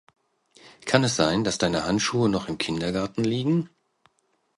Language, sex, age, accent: German, male, 60-69, Deutschland Deutsch